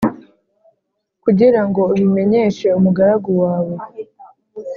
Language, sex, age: Kinyarwanda, male, 19-29